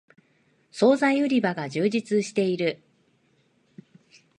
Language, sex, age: Japanese, female, 30-39